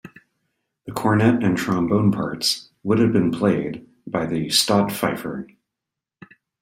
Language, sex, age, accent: English, male, 50-59, United States English